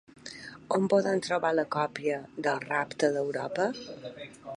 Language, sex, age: Catalan, female, 40-49